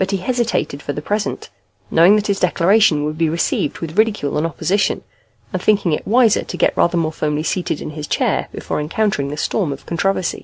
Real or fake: real